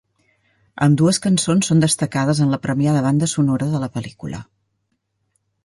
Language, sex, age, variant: Catalan, female, 50-59, Central